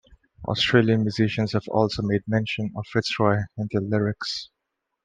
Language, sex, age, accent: English, male, 19-29, India and South Asia (India, Pakistan, Sri Lanka)